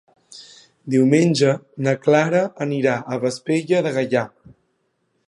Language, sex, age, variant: Catalan, male, 19-29, Central